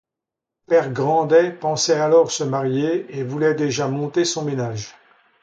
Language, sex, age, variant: French, male, 70-79, Français de métropole